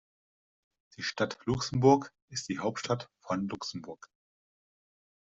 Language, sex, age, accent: German, male, 30-39, Deutschland Deutsch